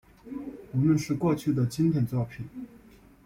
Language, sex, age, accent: Chinese, male, 30-39, 出生地：湖南省